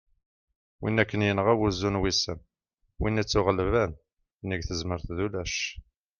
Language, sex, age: Kabyle, male, 50-59